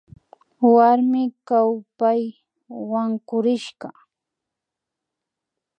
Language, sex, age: Imbabura Highland Quichua, female, under 19